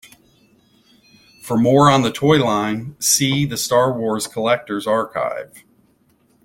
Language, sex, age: English, male, 50-59